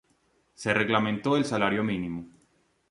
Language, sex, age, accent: Spanish, male, 19-29, Andino-Pacífico: Colombia, Perú, Ecuador, oeste de Bolivia y Venezuela andina